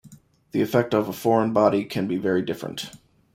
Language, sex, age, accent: English, male, 30-39, United States English